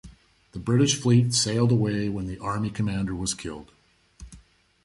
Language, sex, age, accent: English, male, 40-49, Canadian English